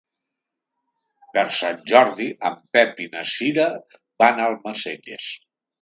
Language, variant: Catalan, Nord-Occidental